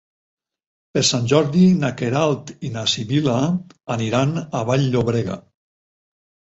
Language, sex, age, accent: Catalan, male, 60-69, valencià